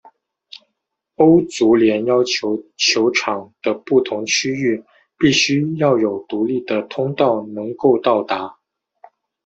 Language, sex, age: Chinese, male, 40-49